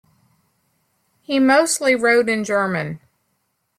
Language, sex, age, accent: English, female, 50-59, United States English